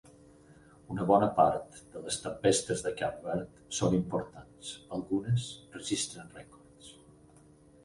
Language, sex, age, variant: Catalan, male, 60-69, Balear